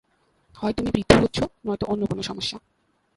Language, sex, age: Bengali, female, 19-29